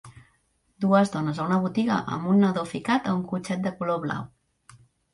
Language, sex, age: Catalan, female, 30-39